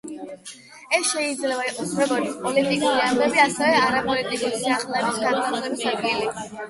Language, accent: Georgian, ჩვეულებრივი